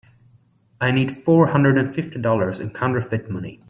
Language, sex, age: English, male, 30-39